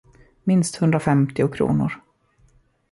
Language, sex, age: Swedish, male, 30-39